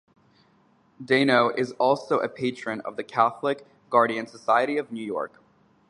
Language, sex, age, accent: English, male, 19-29, United States English